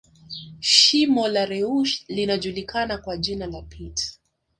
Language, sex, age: Swahili, female, 19-29